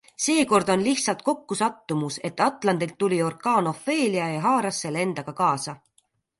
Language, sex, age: Estonian, female, 30-39